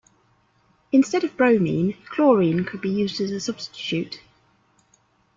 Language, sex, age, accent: English, female, 30-39, England English